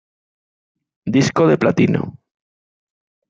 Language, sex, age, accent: Spanish, male, 40-49, España: Sur peninsular (Andalucia, Extremadura, Murcia)